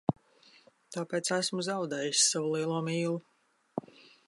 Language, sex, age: Latvian, female, 30-39